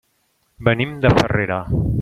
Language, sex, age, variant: Catalan, male, 40-49, Central